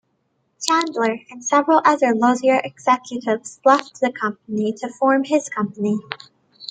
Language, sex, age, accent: English, female, 19-29, United States English